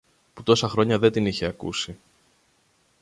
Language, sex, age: Greek, male, 30-39